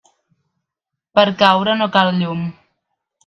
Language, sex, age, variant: Catalan, female, 19-29, Central